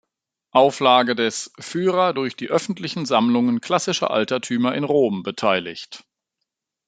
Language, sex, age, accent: German, male, 40-49, Deutschland Deutsch